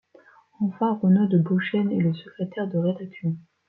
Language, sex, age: French, female, under 19